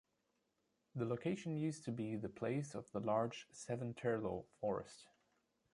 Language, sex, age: English, male, 19-29